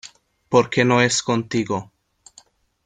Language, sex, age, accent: Spanish, male, under 19, América central